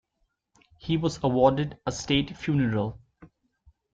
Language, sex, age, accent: English, male, 19-29, India and South Asia (India, Pakistan, Sri Lanka)